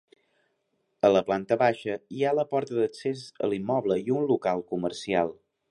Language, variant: Catalan, Balear